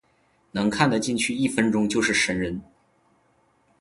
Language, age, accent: Chinese, 19-29, 出生地：吉林省